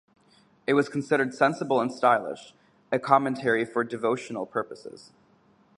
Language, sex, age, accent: English, male, 19-29, United States English